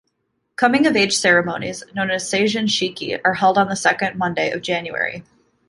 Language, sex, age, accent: English, female, 19-29, United States English